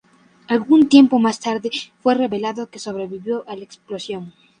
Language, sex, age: Spanish, male, under 19